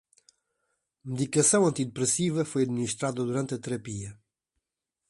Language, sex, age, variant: Portuguese, male, 50-59, Portuguese (Portugal)